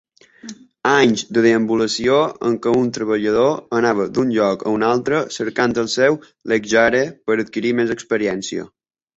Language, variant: Catalan, Balear